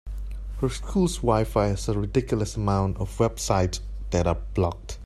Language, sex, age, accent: English, male, 30-39, Hong Kong English